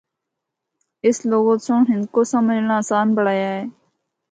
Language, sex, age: Northern Hindko, female, 19-29